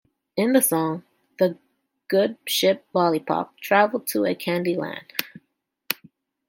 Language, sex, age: English, female, 19-29